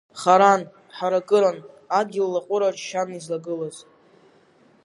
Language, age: Abkhazian, 30-39